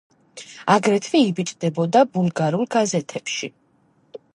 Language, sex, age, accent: Georgian, female, 19-29, ჩვეულებრივი